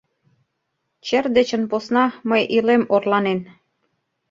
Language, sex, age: Mari, female, 40-49